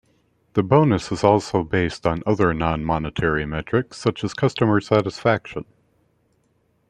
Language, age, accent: English, 40-49, United States English